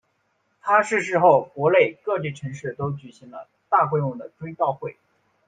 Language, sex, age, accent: Chinese, male, 19-29, 出生地：湖南省